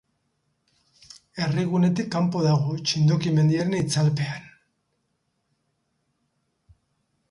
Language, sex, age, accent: Basque, male, 50-59, Mendebalekoa (Araba, Bizkaia, Gipuzkoako mendebaleko herri batzuk)